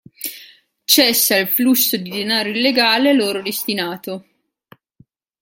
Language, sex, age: Italian, female, 19-29